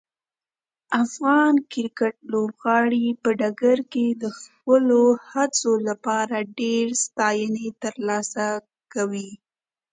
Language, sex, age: Pashto, female, 19-29